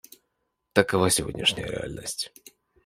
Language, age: Russian, 19-29